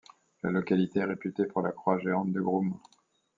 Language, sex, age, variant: French, male, 50-59, Français de métropole